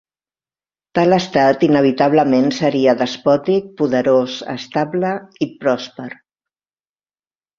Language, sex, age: Catalan, female, 60-69